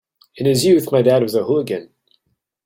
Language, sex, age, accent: English, male, 30-39, United States English